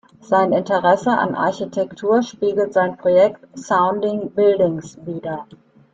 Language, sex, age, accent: German, female, 50-59, Deutschland Deutsch